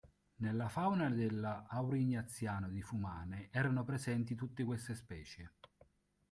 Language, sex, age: Italian, male, 50-59